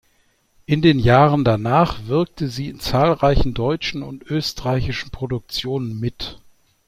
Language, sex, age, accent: German, male, 60-69, Deutschland Deutsch